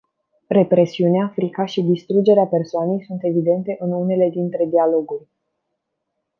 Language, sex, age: Romanian, female, 19-29